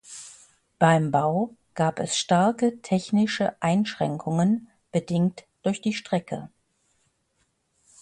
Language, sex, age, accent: German, female, 60-69, Deutschland Deutsch